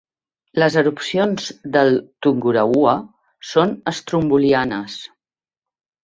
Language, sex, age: Catalan, female, 60-69